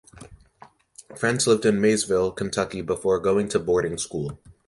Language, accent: English, United States English